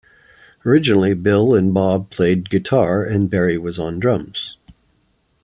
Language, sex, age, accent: English, male, 50-59, Canadian English